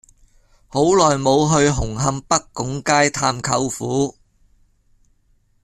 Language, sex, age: Cantonese, male, 50-59